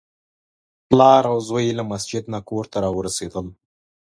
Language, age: Pashto, 19-29